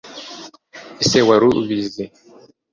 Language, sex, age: Kinyarwanda, male, 19-29